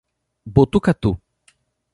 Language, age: Portuguese, 19-29